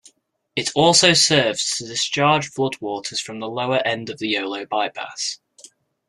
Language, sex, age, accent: English, male, under 19, England English